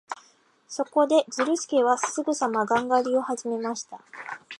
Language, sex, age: Japanese, female, 19-29